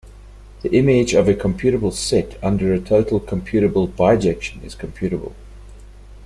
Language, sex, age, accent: English, male, 30-39, Southern African (South Africa, Zimbabwe, Namibia)